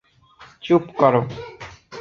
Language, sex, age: Bengali, male, 19-29